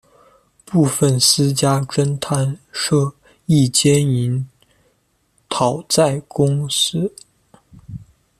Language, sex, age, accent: Chinese, male, 19-29, 出生地：湖北省